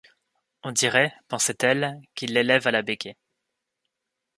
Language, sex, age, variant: French, male, 19-29, Français de métropole